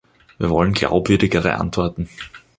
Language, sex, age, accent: German, male, 19-29, Österreichisches Deutsch